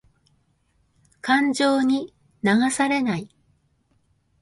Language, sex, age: Japanese, female, 19-29